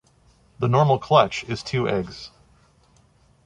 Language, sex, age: English, male, 40-49